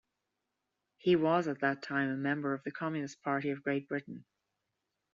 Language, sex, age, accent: English, female, 40-49, Irish English